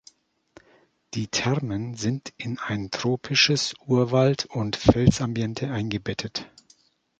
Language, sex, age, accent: German, male, 40-49, Deutschland Deutsch